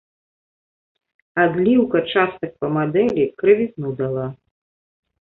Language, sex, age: Belarusian, female, 40-49